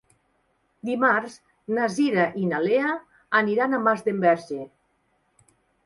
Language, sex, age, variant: Catalan, female, 50-59, Central